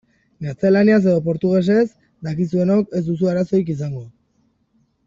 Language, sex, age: Basque, female, 19-29